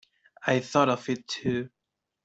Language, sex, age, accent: English, male, 19-29, United States English